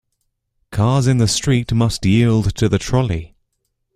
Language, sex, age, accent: English, male, under 19, England English